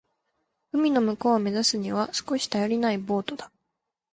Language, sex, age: Japanese, female, 19-29